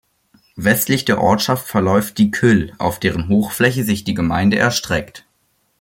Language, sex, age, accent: German, male, under 19, Deutschland Deutsch